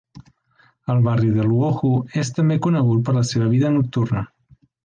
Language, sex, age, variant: Catalan, male, 19-29, Central